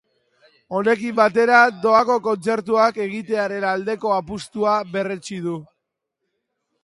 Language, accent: Basque, Mendebalekoa (Araba, Bizkaia, Gipuzkoako mendebaleko herri batzuk)